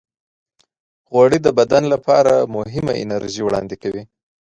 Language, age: Pashto, 19-29